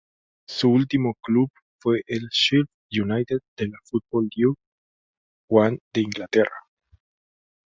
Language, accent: Spanish, México